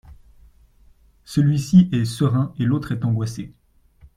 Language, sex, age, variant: French, male, 19-29, Français de métropole